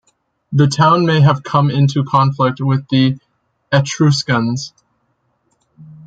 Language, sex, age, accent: English, male, 19-29, Canadian English